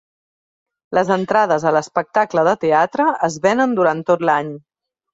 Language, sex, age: Catalan, female, 30-39